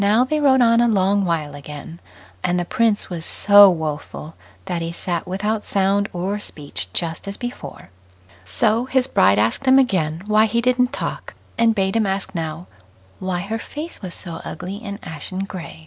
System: none